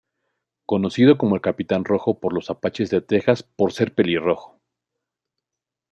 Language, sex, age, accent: Spanish, male, 30-39, México